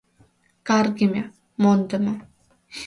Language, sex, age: Mari, female, under 19